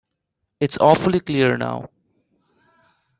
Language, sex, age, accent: English, male, under 19, India and South Asia (India, Pakistan, Sri Lanka)